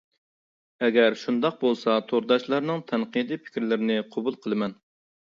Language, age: Uyghur, 30-39